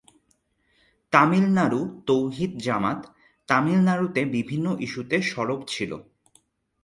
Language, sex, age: Bengali, male, 19-29